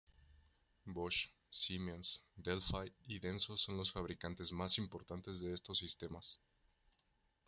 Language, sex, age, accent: Spanish, male, 19-29, México